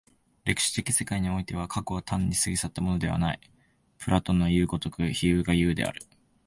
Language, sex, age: Japanese, male, 19-29